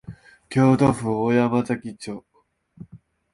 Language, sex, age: Japanese, male, 19-29